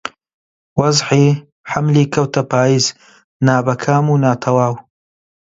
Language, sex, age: Central Kurdish, male, 19-29